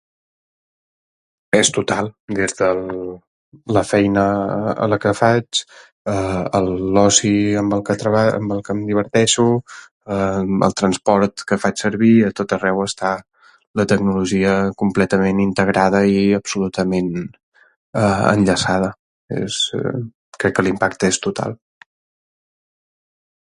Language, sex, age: Catalan, male, 30-39